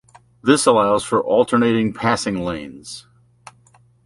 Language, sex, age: English, male, 70-79